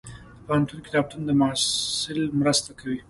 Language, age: Pashto, 30-39